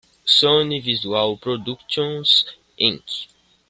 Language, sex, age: Spanish, male, under 19